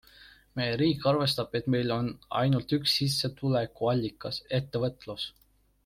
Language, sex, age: Estonian, male, 19-29